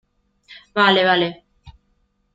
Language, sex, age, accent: Spanish, female, 40-49, Rioplatense: Argentina, Uruguay, este de Bolivia, Paraguay